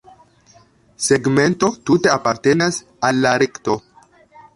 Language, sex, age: Esperanto, male, 19-29